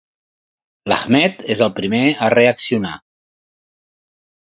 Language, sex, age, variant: Catalan, male, 50-59, Central